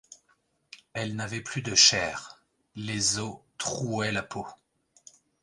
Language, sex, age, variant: French, male, 30-39, Français de métropole